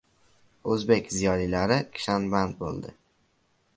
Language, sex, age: Uzbek, male, under 19